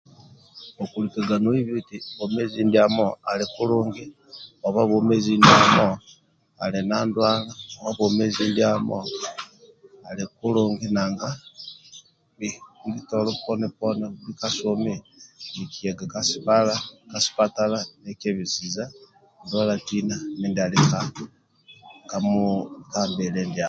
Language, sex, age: Amba (Uganda), male, 50-59